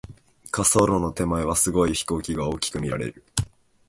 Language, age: Japanese, 19-29